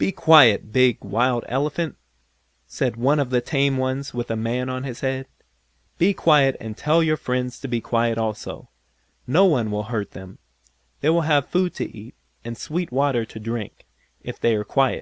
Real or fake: real